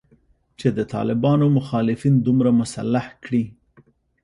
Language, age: Pashto, 30-39